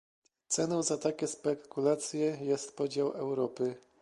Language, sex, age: Polish, male, 30-39